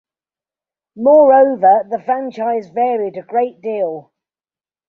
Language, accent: English, England English